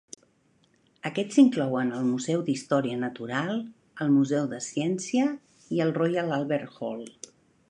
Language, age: Catalan, 50-59